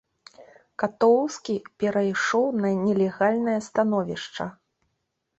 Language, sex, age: Belarusian, female, 40-49